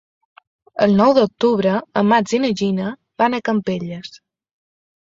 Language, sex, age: Catalan, female, under 19